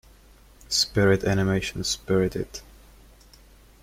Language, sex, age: English, male, 19-29